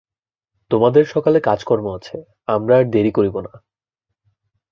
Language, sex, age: Bengali, male, under 19